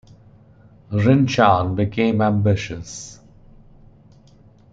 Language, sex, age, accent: English, male, 30-39, India and South Asia (India, Pakistan, Sri Lanka)